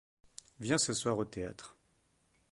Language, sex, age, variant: French, male, 19-29, Français de métropole